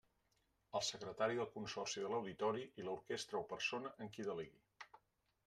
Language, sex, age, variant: Catalan, male, 40-49, Central